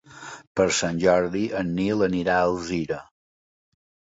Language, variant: Catalan, Balear